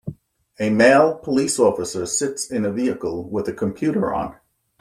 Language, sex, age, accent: English, male, 50-59, United States English